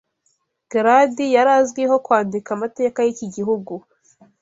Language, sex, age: Kinyarwanda, female, 19-29